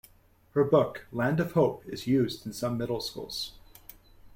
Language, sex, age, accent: English, male, 30-39, United States English